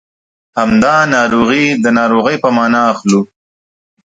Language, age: Pashto, 30-39